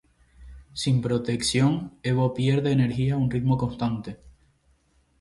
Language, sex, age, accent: Spanish, male, 19-29, España: Islas Canarias